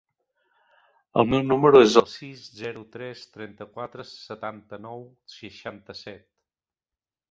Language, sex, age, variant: Catalan, male, 60-69, Central